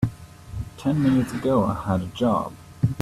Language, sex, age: English, male, 30-39